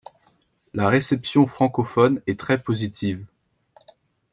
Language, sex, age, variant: French, male, 19-29, Français de métropole